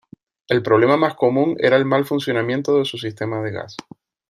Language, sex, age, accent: Spanish, male, 30-39, España: Islas Canarias